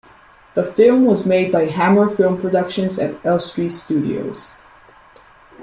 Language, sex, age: English, female, under 19